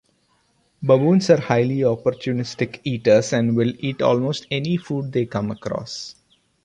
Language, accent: English, India and South Asia (India, Pakistan, Sri Lanka)